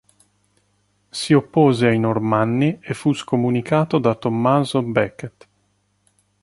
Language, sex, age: Italian, male, 30-39